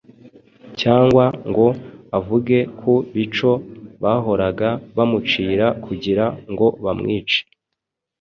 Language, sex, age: Kinyarwanda, male, 30-39